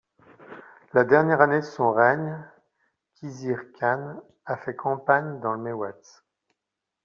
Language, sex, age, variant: French, male, 40-49, Français de métropole